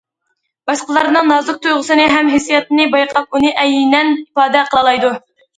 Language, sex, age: Uyghur, female, under 19